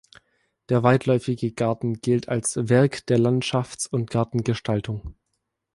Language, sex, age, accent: German, male, 19-29, Deutschland Deutsch